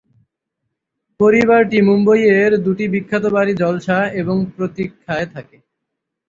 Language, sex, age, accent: Bengali, male, under 19, চলিত